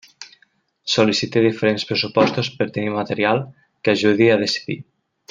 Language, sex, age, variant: Catalan, male, 19-29, Nord-Occidental